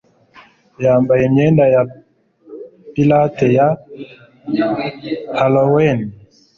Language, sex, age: Kinyarwanda, male, 19-29